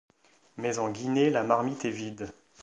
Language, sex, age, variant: French, male, 50-59, Français de métropole